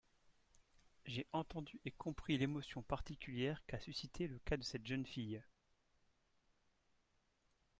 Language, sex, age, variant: French, male, 40-49, Français de métropole